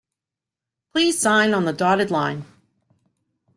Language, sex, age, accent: English, female, 40-49, United States English